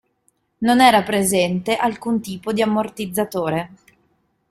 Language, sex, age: Italian, female, 30-39